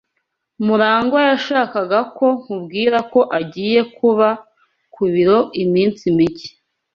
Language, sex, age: Kinyarwanda, female, 19-29